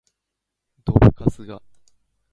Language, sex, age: Japanese, male, 30-39